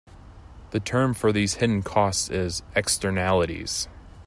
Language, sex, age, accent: English, male, 19-29, United States English